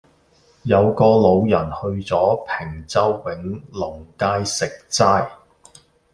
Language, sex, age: Cantonese, male, 50-59